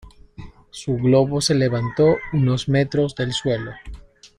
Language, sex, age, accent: Spanish, male, 30-39, Andino-Pacífico: Colombia, Perú, Ecuador, oeste de Bolivia y Venezuela andina